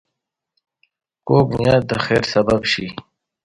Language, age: Pashto, 30-39